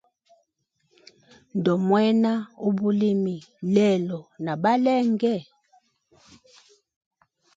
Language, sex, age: Hemba, female, 30-39